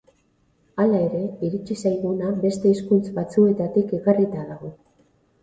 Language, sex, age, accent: Basque, female, 50-59, Erdialdekoa edo Nafarra (Gipuzkoa, Nafarroa)